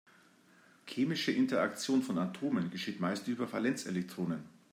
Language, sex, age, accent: German, male, 50-59, Deutschland Deutsch